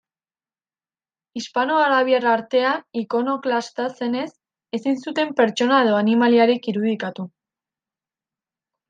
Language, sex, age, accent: Basque, female, under 19, Erdialdekoa edo Nafarra (Gipuzkoa, Nafarroa)